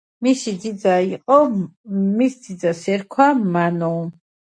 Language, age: Georgian, 40-49